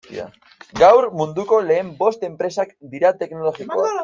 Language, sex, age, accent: Basque, male, 19-29, Mendebalekoa (Araba, Bizkaia, Gipuzkoako mendebaleko herri batzuk)